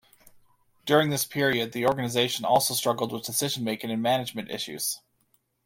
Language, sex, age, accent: English, male, 30-39, Canadian English